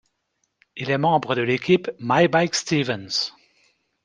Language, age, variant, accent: French, 30-39, Français d'Europe, Français de Belgique